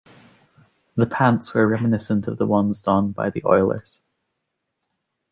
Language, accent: English, Scottish English